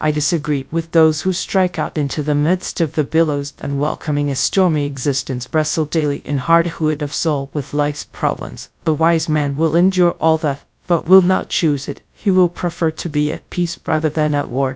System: TTS, GradTTS